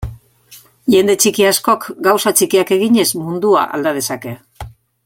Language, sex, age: Basque, female, 60-69